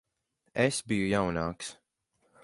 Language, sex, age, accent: Latvian, male, 19-29, Riga